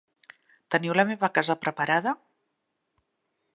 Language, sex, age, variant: Catalan, female, 50-59, Central